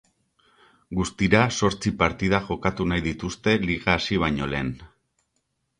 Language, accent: Basque, Erdialdekoa edo Nafarra (Gipuzkoa, Nafarroa)